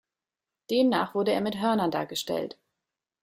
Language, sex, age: German, female, 30-39